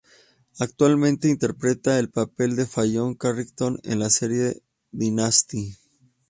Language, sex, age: Spanish, male, 30-39